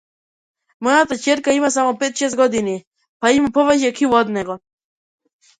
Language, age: Macedonian, 40-49